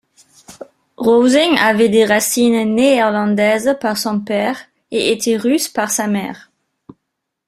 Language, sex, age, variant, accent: French, female, 30-39, Français d'Europe, Français d’Allemagne